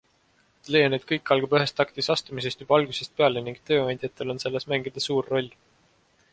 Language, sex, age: Estonian, male, 19-29